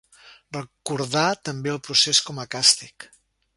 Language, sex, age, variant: Catalan, male, 60-69, Central